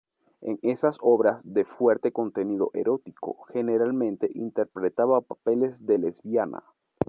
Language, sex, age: Spanish, male, 19-29